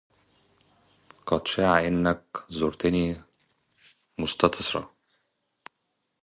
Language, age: Arabic, 30-39